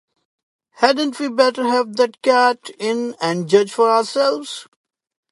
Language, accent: English, India and South Asia (India, Pakistan, Sri Lanka)